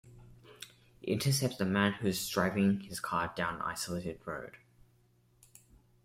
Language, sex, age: English, male, 19-29